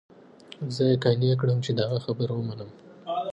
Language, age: Pashto, 30-39